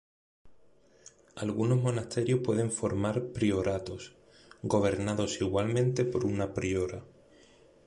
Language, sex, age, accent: Spanish, male, 19-29, España: Sur peninsular (Andalucia, Extremadura, Murcia)